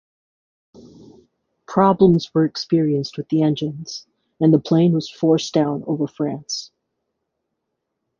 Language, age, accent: English, 40-49, United States English